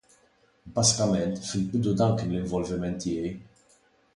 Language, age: Maltese, 19-29